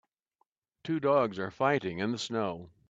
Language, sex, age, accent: English, male, 70-79, United States English